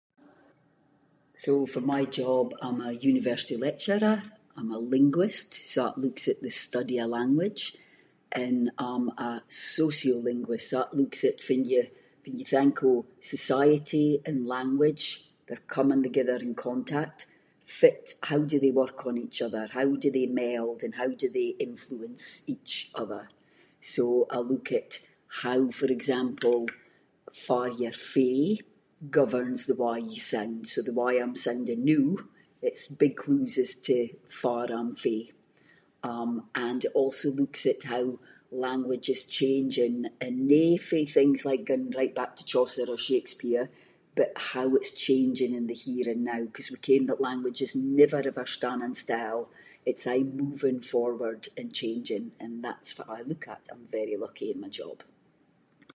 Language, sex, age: Scots, female, 50-59